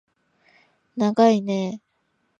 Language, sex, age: Japanese, female, 19-29